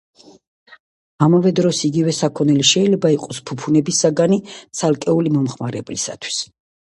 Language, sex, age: Georgian, female, 50-59